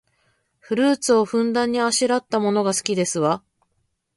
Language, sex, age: Japanese, female, 40-49